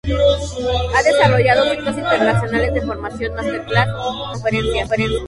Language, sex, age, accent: Spanish, female, 40-49, México